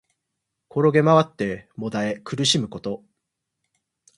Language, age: Japanese, 19-29